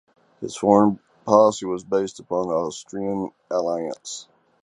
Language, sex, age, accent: English, male, 30-39, United States English